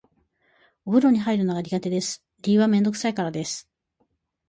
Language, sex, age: Japanese, female, 30-39